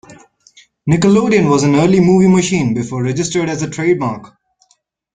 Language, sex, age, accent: English, male, 19-29, India and South Asia (India, Pakistan, Sri Lanka)